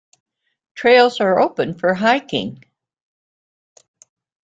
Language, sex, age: English, female, 70-79